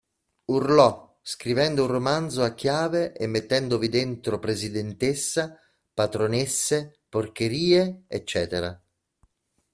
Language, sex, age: Italian, male, 50-59